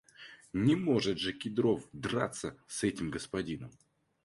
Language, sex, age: Russian, male, 19-29